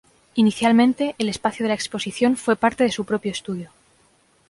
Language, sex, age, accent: Spanish, female, 30-39, España: Centro-Sur peninsular (Madrid, Toledo, Castilla-La Mancha)